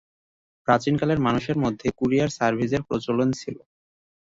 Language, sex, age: Bengali, male, 19-29